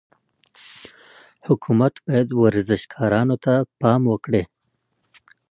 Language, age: Pashto, 40-49